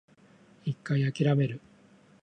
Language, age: Japanese, 40-49